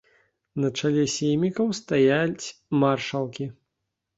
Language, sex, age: Belarusian, male, 19-29